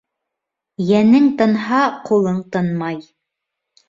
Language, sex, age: Bashkir, female, 19-29